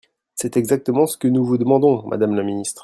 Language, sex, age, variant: French, male, 19-29, Français de métropole